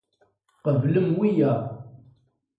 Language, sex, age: Kabyle, male, 70-79